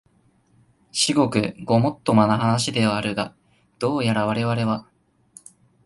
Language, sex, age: Japanese, male, 19-29